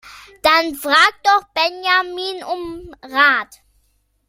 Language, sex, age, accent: German, male, 30-39, Deutschland Deutsch